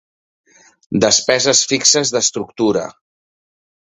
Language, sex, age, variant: Catalan, male, 40-49, Central